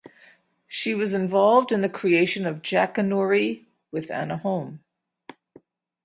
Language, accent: English, United States English; Canadian English